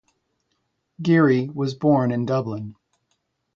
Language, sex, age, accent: English, male, 50-59, United States English